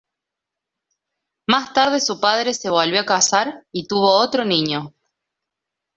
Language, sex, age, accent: Spanish, female, 19-29, Rioplatense: Argentina, Uruguay, este de Bolivia, Paraguay